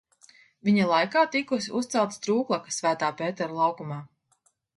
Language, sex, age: Latvian, female, 30-39